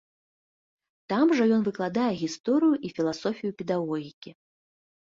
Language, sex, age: Belarusian, female, 19-29